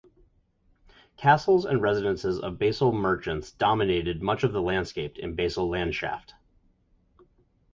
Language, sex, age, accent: English, male, 30-39, United States English